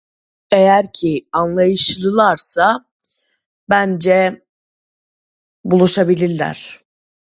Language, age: Turkish, under 19